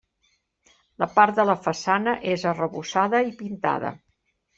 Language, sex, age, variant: Catalan, female, 60-69, Central